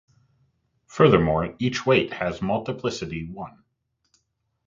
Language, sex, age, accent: English, male, 30-39, United States English